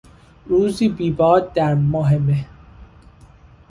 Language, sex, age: Persian, male, 30-39